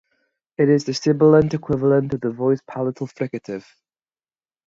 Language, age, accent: English, 19-29, England English